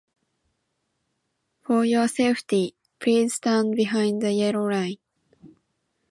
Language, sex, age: Japanese, female, 19-29